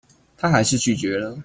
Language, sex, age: Chinese, male, 19-29